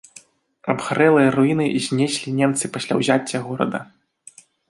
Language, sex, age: Belarusian, male, 19-29